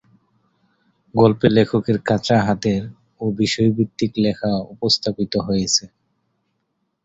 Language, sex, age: Bengali, male, 30-39